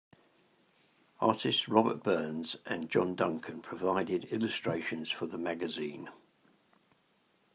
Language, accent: English, England English